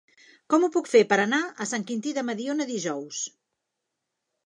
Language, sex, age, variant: Catalan, female, 50-59, Central